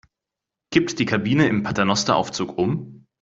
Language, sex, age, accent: German, male, 19-29, Deutschland Deutsch